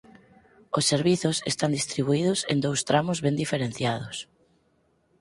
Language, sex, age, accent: Galician, female, 19-29, Normativo (estándar)